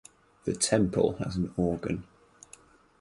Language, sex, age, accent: English, male, under 19, England English